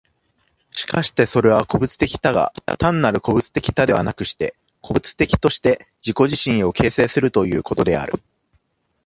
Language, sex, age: Japanese, male, 30-39